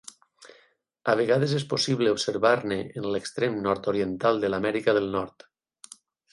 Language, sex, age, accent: Catalan, male, 30-39, valencià; valencià meridional